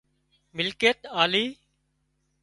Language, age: Wadiyara Koli, 30-39